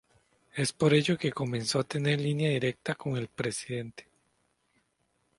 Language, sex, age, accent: Spanish, male, 30-39, América central